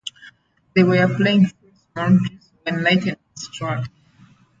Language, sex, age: English, female, 19-29